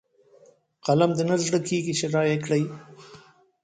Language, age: Pashto, 40-49